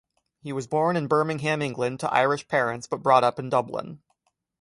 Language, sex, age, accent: English, male, 30-39, United States English